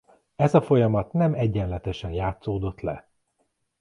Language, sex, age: Hungarian, male, 30-39